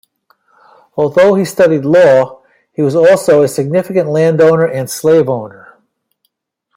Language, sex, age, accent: English, male, 70-79, United States English